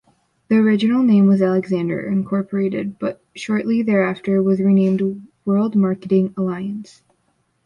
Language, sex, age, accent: English, female, under 19, United States English